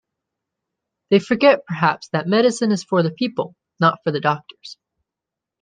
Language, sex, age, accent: English, male, 19-29, United States English